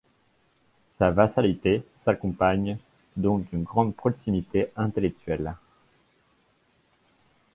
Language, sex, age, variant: French, male, 19-29, Français de métropole